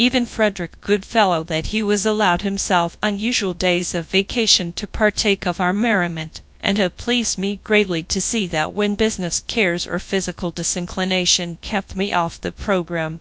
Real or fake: fake